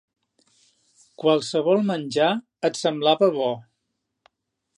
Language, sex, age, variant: Catalan, male, 60-69, Central